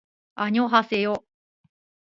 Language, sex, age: Japanese, female, 40-49